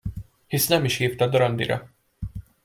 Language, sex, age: Hungarian, male, 19-29